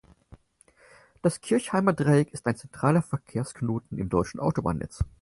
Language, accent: German, Deutschland Deutsch